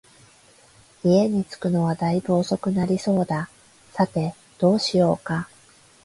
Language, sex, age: Japanese, female, 30-39